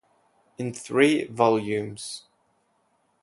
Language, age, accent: German, 19-29, Deutschland Deutsch